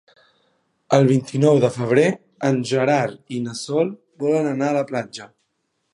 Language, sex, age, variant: Catalan, male, 19-29, Central